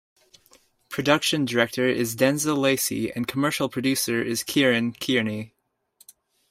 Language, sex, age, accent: English, male, 19-29, Canadian English